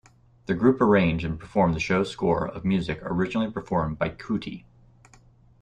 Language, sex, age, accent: English, male, 30-39, United States English